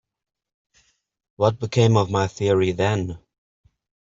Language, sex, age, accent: English, male, 40-49, England English